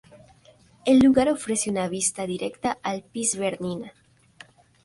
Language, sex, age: Spanish, female, under 19